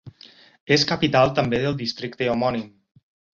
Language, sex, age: Catalan, male, 30-39